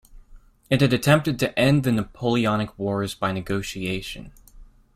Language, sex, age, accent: English, male, 19-29, United States English